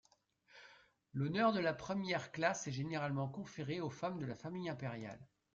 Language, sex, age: French, male, 40-49